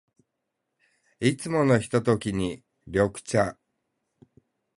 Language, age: Japanese, 40-49